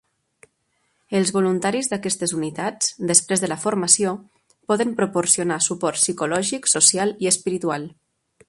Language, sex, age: Catalan, female, 30-39